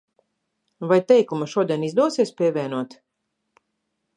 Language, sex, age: Latvian, female, 40-49